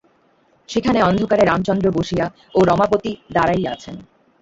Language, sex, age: Bengali, female, 19-29